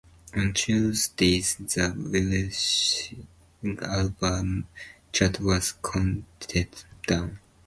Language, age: English, 19-29